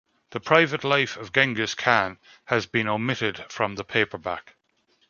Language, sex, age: English, male, 40-49